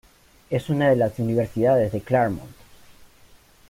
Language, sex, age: Spanish, male, under 19